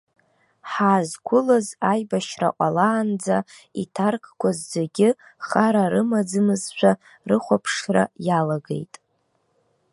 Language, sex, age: Abkhazian, female, under 19